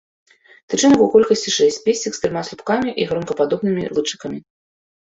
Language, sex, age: Belarusian, female, 30-39